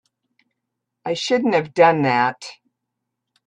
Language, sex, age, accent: English, female, 60-69, United States English